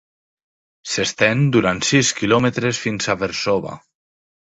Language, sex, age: Catalan, male, 40-49